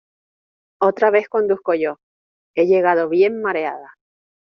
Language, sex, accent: Spanish, female, España: Islas Canarias